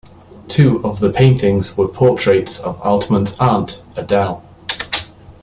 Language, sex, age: English, male, 19-29